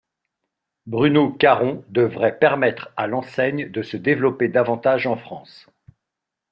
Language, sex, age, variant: French, male, 40-49, Français de métropole